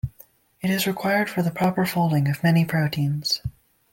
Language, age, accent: English, under 19, United States English